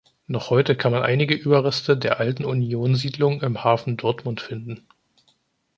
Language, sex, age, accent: German, male, 19-29, Deutschland Deutsch